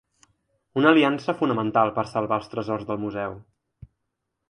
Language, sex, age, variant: Catalan, male, 19-29, Central